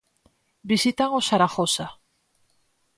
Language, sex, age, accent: Galician, female, 30-39, Atlántico (seseo e gheada)